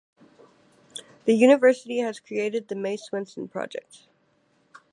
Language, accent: English, United States English